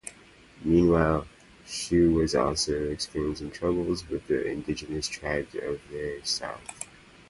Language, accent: English, United States English